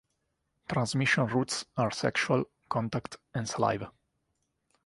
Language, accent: English, United States English